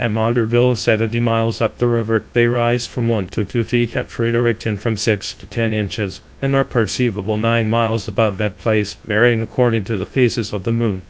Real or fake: fake